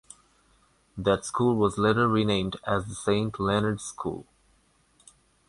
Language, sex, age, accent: English, male, 19-29, India and South Asia (India, Pakistan, Sri Lanka)